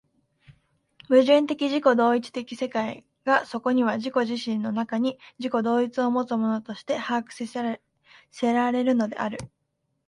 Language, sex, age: Japanese, female, 19-29